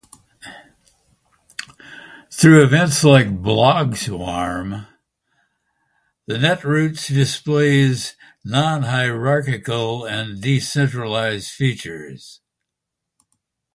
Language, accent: English, United States English